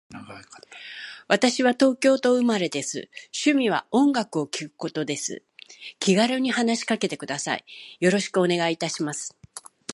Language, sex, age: Japanese, female, 60-69